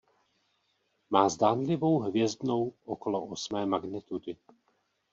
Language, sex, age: Czech, male, 40-49